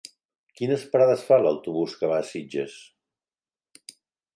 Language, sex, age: Catalan, male, 60-69